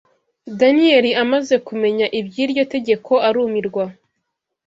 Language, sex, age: Kinyarwanda, female, 19-29